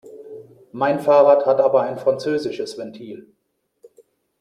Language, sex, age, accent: German, male, 30-39, Deutschland Deutsch